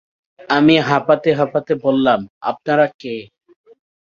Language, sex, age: Bengali, male, 19-29